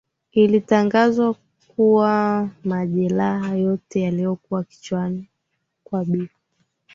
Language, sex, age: Swahili, female, 19-29